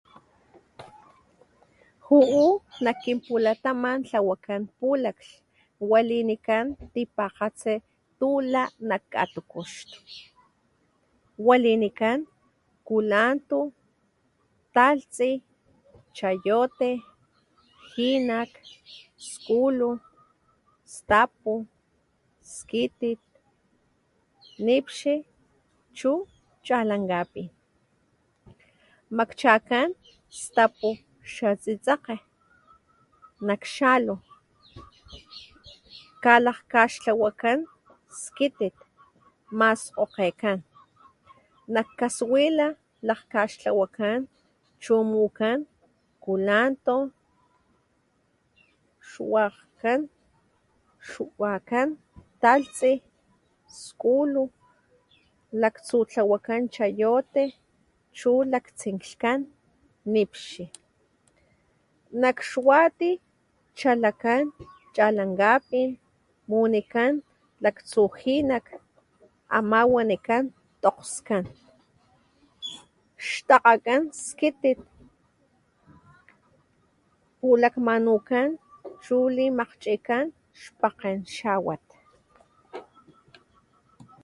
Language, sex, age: Papantla Totonac, female, 40-49